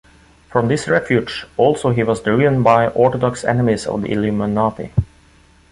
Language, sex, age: English, male, 30-39